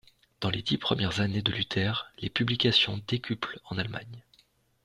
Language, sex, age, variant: French, male, 30-39, Français de métropole